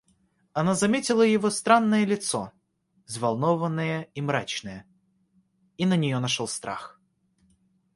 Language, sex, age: Russian, male, under 19